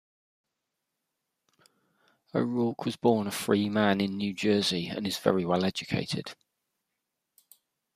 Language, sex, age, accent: English, male, 40-49, England English